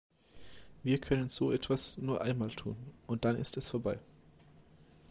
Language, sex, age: German, male, 19-29